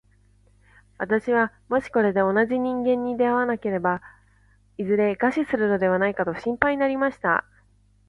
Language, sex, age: Japanese, female, 19-29